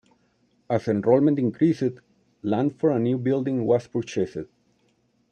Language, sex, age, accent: English, male, 40-49, United States English